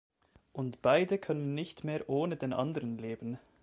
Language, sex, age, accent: German, male, 19-29, Schweizerdeutsch